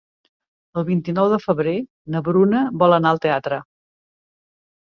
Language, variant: Catalan, Central